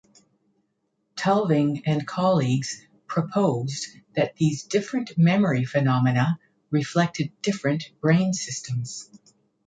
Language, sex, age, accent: English, female, 60-69, Canadian English